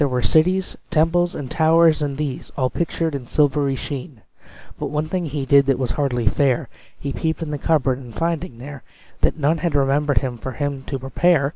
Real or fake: real